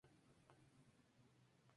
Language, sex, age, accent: Spanish, male, 19-29, México